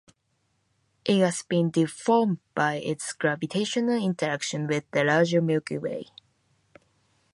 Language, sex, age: English, female, 19-29